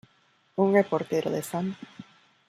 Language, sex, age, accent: Spanish, female, 30-39, América central